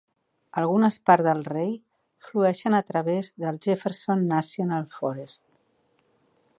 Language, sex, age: Catalan, female, 60-69